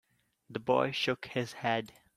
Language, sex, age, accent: English, male, 19-29, India and South Asia (India, Pakistan, Sri Lanka)